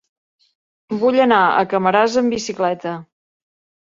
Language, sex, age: Catalan, female, 50-59